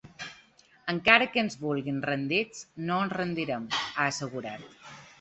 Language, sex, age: Catalan, female, 30-39